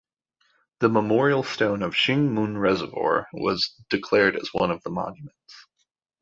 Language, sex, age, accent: English, male, 19-29, United States English